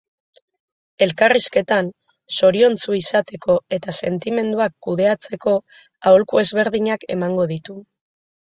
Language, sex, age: Basque, female, 30-39